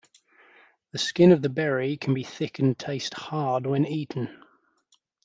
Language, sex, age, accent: English, male, 30-39, England English